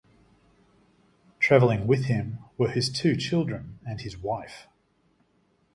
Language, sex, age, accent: English, male, 50-59, Australian English